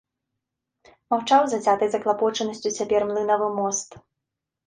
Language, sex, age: Belarusian, female, 19-29